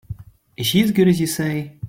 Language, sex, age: English, male, 30-39